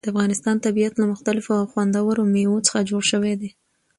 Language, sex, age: Pashto, female, 19-29